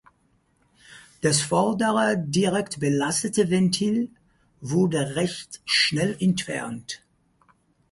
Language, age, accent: German, 50-59, Deutschland Deutsch